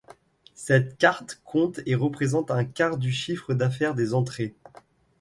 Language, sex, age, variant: French, male, 19-29, Français de métropole